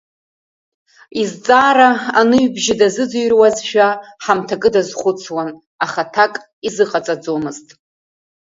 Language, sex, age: Abkhazian, female, 30-39